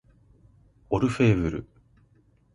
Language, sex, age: Japanese, male, 19-29